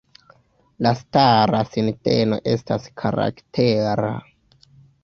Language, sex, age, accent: Esperanto, male, 19-29, Internacia